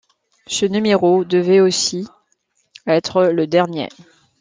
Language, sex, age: French, female, 30-39